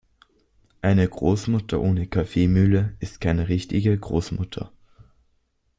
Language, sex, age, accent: German, male, under 19, Österreichisches Deutsch